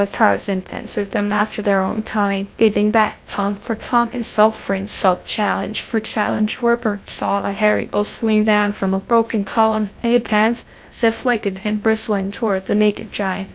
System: TTS, GlowTTS